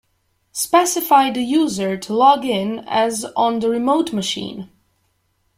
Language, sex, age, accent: English, female, 30-39, United States English